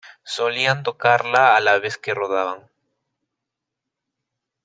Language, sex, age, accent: Spanish, male, 19-29, Andino-Pacífico: Colombia, Perú, Ecuador, oeste de Bolivia y Venezuela andina